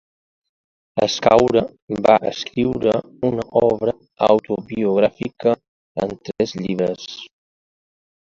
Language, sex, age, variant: Catalan, male, 50-59, Nord-Occidental